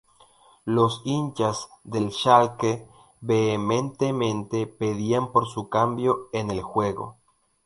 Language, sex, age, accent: Spanish, male, 19-29, Andino-Pacífico: Colombia, Perú, Ecuador, oeste de Bolivia y Venezuela andina